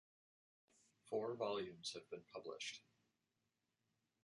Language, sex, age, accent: English, male, 40-49, United States English